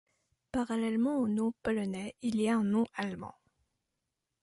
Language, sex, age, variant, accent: French, female, 19-29, Français d'Europe, Français de Suisse